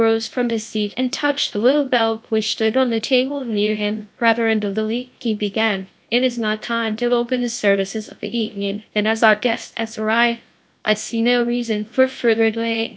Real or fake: fake